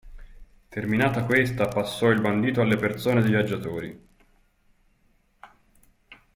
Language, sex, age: Italian, male, 30-39